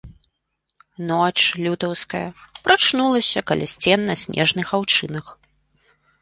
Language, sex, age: Belarusian, female, 40-49